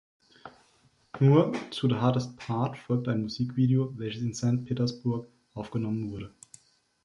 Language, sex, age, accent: German, male, 30-39, Deutschland Deutsch